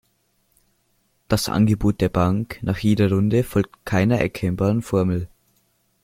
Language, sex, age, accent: German, male, 90+, Österreichisches Deutsch